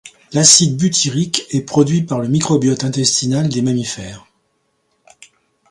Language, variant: French, Français de métropole